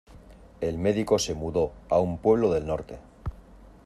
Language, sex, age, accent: Spanish, male, 40-49, España: Norte peninsular (Asturias, Castilla y León, Cantabria, País Vasco, Navarra, Aragón, La Rioja, Guadalajara, Cuenca)